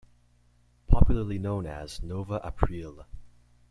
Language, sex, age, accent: English, male, under 19, Canadian English